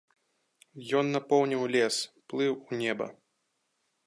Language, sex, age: Belarusian, male, 19-29